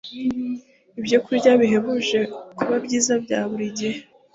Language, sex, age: Kinyarwanda, female, 19-29